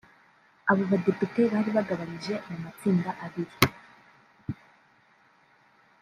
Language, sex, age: Kinyarwanda, male, 19-29